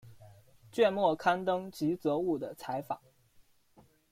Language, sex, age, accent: Chinese, male, 19-29, 出生地：四川省